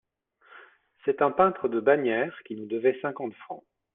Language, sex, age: French, male, 40-49